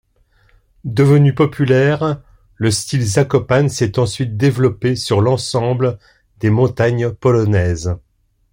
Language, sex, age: French, male, 60-69